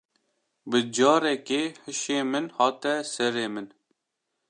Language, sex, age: Kurdish, male, under 19